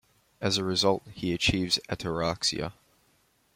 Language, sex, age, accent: English, male, 19-29, Australian English